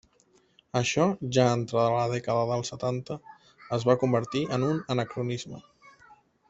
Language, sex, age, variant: Catalan, male, 30-39, Central